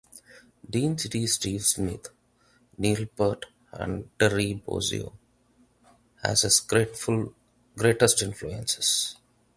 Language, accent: English, India and South Asia (India, Pakistan, Sri Lanka)